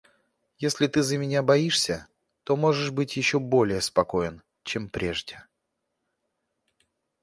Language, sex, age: Russian, male, 30-39